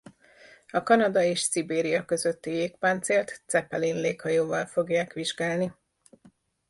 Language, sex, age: Hungarian, female, 40-49